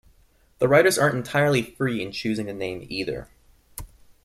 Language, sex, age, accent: English, male, 19-29, United States English